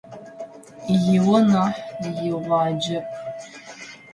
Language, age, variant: Adyghe, 50-59, Адыгабзэ (Кирил, пстэумэ зэдыряе)